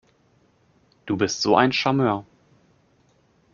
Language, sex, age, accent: German, male, 30-39, Deutschland Deutsch